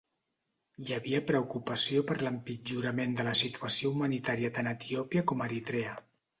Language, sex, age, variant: Catalan, male, 50-59, Central